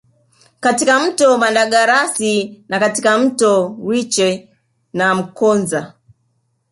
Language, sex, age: Swahili, male, 19-29